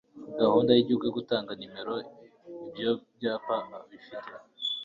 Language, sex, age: Kinyarwanda, male, 19-29